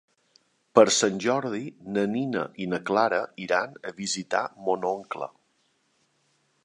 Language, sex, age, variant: Catalan, male, 60-69, Balear